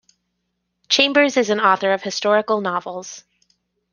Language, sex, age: English, female, 30-39